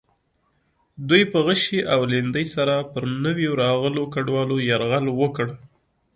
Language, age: Pashto, 19-29